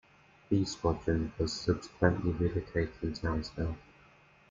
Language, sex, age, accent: English, male, under 19, England English